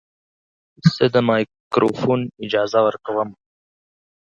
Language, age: Pashto, 19-29